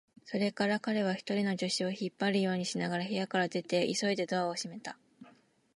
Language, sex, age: Japanese, female, 19-29